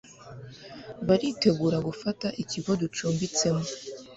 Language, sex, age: Kinyarwanda, female, under 19